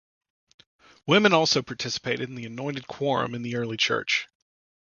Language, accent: English, United States English